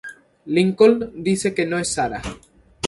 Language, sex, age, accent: Spanish, male, 19-29, España: Islas Canarias